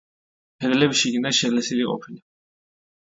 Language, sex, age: Georgian, male, 19-29